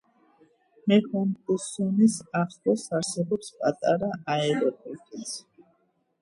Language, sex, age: Georgian, female, under 19